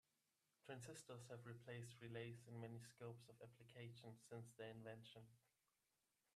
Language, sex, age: English, male, 19-29